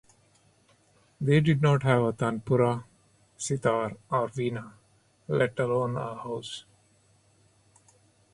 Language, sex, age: English, male, 40-49